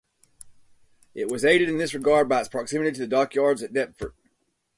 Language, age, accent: English, 30-39, United States English